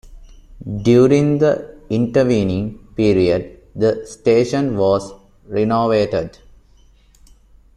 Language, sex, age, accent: English, male, 19-29, India and South Asia (India, Pakistan, Sri Lanka)